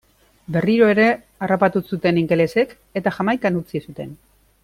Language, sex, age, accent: Basque, female, 40-49, Erdialdekoa edo Nafarra (Gipuzkoa, Nafarroa)